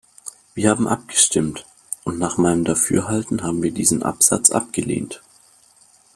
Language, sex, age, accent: German, male, 19-29, Deutschland Deutsch